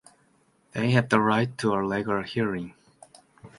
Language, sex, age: English, male, 19-29